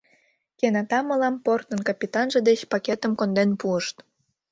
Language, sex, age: Mari, female, 19-29